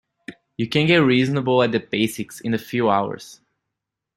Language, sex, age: English, male, 19-29